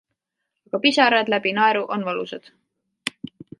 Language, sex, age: Estonian, female, 19-29